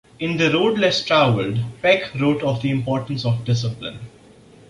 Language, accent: English, India and South Asia (India, Pakistan, Sri Lanka)